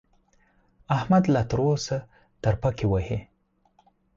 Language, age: Pashto, 30-39